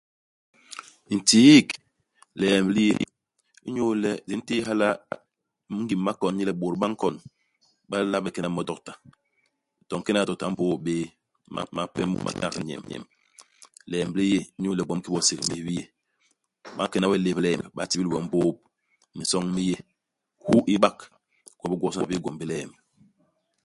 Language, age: Basaa, 40-49